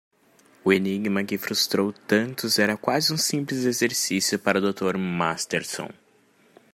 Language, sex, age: Portuguese, male, 19-29